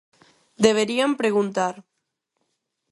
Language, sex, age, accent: Galician, female, under 19, Neofalante